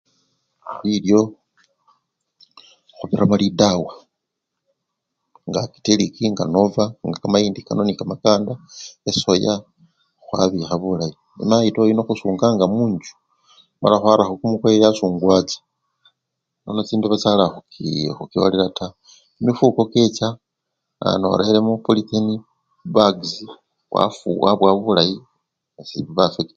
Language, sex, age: Luyia, male, 50-59